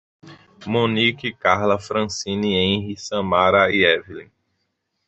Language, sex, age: Portuguese, male, 19-29